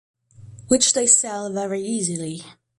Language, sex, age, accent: English, female, 30-39, England English